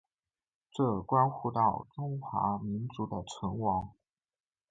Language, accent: Chinese, 出生地：江西省